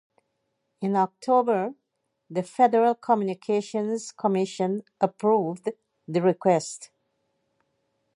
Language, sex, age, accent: English, female, 50-59, England English